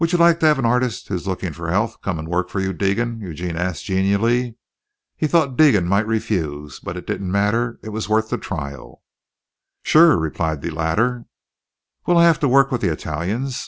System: none